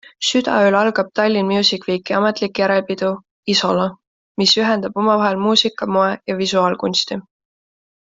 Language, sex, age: Estonian, female, 19-29